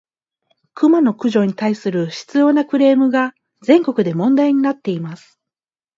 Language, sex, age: Japanese, female, 30-39